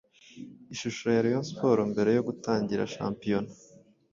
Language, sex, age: Kinyarwanda, male, 19-29